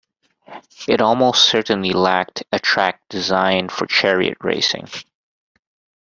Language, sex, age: English, male, 19-29